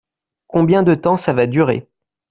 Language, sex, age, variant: French, male, 30-39, Français de métropole